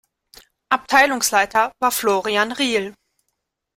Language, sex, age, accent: German, female, 19-29, Deutschland Deutsch